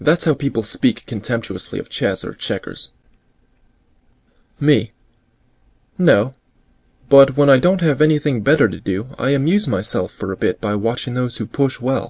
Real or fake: real